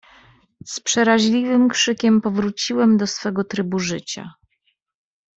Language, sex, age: Polish, female, 30-39